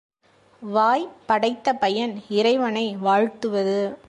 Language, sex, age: Tamil, female, 30-39